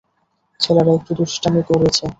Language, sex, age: Bengali, male, 19-29